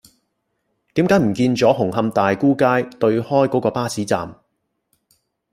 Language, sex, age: Cantonese, male, 30-39